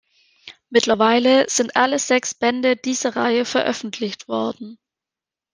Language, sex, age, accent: German, female, 19-29, Deutschland Deutsch